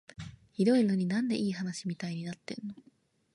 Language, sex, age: Japanese, female, under 19